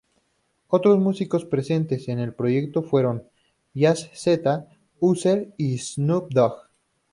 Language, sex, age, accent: Spanish, male, 19-29, México